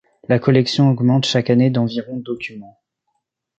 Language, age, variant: French, 19-29, Français de métropole